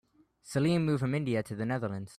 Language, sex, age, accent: English, male, 19-29, United States English